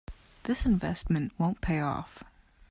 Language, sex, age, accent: English, female, 19-29, Canadian English